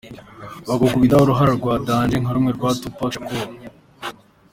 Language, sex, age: Kinyarwanda, male, under 19